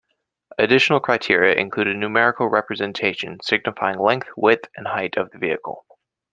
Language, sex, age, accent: English, male, 19-29, United States English